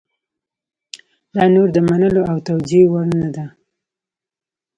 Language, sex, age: Pashto, female, 19-29